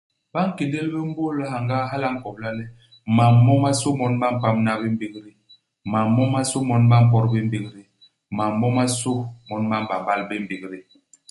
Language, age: Basaa, 40-49